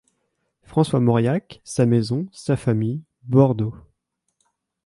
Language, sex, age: French, male, under 19